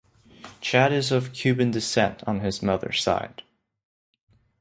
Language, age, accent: English, under 19, Canadian English